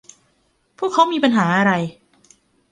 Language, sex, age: Thai, female, 19-29